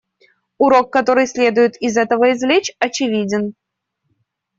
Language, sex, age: Russian, female, 19-29